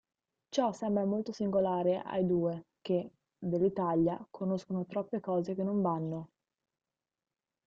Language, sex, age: Italian, female, 19-29